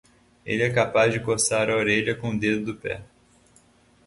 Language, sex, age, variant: Portuguese, male, 19-29, Portuguese (Brasil)